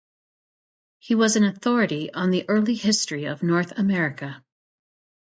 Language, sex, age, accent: English, female, 40-49, United States English